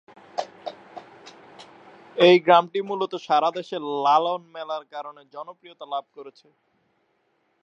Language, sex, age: Bengali, male, 19-29